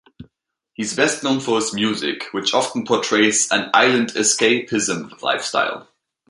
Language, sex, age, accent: English, male, 19-29, United States English